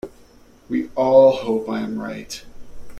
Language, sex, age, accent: English, male, 40-49, United States English